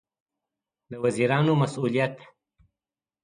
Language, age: Pashto, 30-39